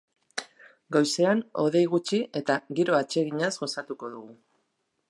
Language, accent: Basque, Mendebalekoa (Araba, Bizkaia, Gipuzkoako mendebaleko herri batzuk)